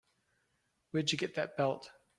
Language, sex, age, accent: English, male, 40-49, New Zealand English